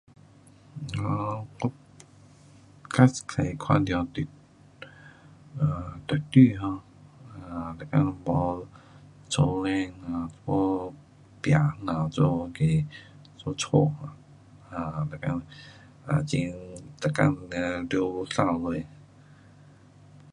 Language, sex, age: Pu-Xian Chinese, male, 40-49